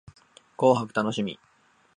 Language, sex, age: Japanese, male, 19-29